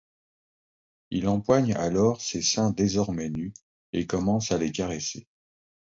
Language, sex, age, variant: French, male, 50-59, Français de métropole